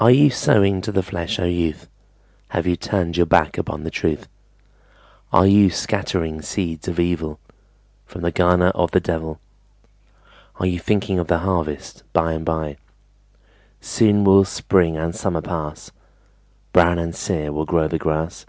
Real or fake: real